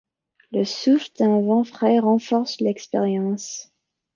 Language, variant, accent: French, Français d'Amérique du Nord, Français des États-Unis